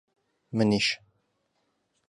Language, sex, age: Central Kurdish, male, 30-39